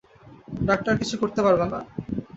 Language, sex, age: Bengali, male, 19-29